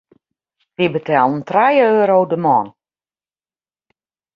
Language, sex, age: Western Frisian, female, 50-59